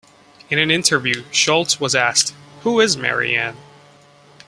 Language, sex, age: English, male, 19-29